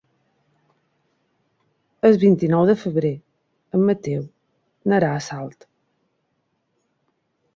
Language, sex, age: Catalan, female, 40-49